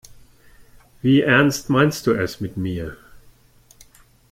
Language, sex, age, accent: German, male, 60-69, Deutschland Deutsch